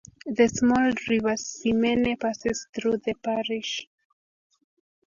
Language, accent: English, United States English